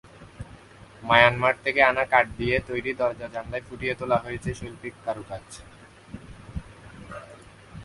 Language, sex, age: Bengali, male, 19-29